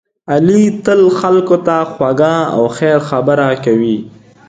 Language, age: Pashto, 19-29